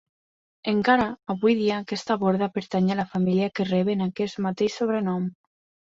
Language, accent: Catalan, valencià